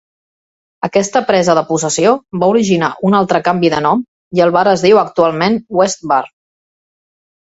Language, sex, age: Catalan, female, 40-49